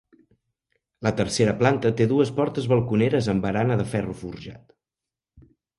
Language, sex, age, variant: Catalan, male, 19-29, Central